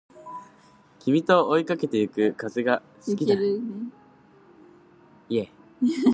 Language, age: Japanese, 19-29